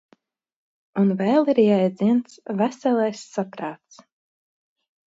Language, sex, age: Latvian, female, 30-39